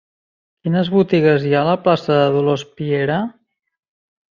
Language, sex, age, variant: Catalan, male, 30-39, Central